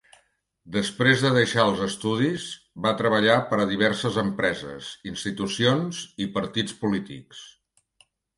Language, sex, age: Catalan, male, 60-69